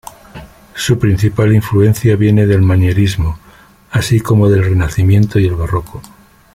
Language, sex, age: Spanish, male, 60-69